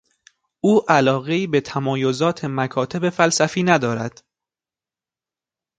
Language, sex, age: Persian, male, 19-29